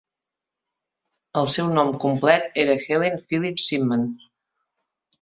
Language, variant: Catalan, Nord-Occidental